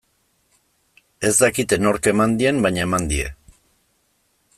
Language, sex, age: Basque, male, 50-59